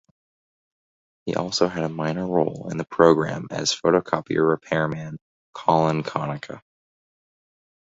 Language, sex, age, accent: English, male, 19-29, United States English